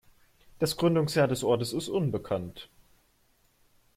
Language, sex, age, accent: German, male, 19-29, Deutschland Deutsch